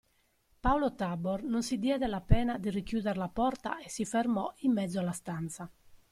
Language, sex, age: Italian, female, 50-59